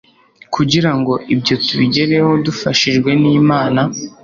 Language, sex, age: Kinyarwanda, male, under 19